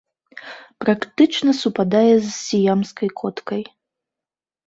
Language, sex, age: Belarusian, female, 30-39